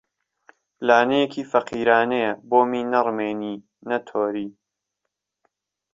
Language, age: Central Kurdish, 19-29